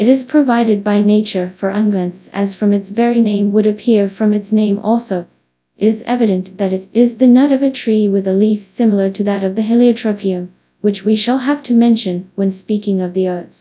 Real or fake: fake